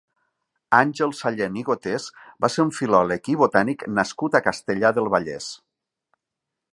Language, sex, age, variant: Catalan, male, 40-49, Nord-Occidental